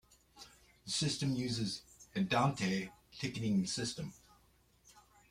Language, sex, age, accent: English, male, 40-49, United States English